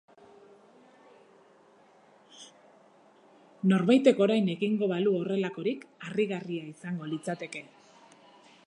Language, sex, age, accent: Basque, female, 40-49, Erdialdekoa edo Nafarra (Gipuzkoa, Nafarroa)